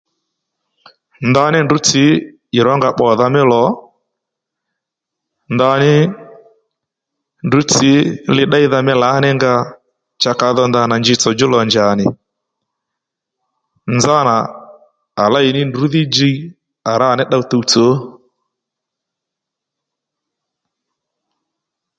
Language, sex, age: Lendu, male, 40-49